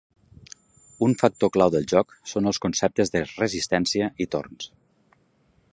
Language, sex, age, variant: Catalan, male, 40-49, Nord-Occidental